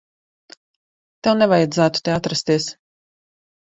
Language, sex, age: Latvian, female, 30-39